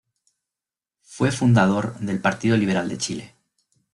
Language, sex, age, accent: Spanish, male, 30-39, España: Centro-Sur peninsular (Madrid, Toledo, Castilla-La Mancha)